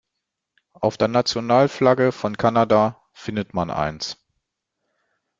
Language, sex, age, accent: German, male, 50-59, Deutschland Deutsch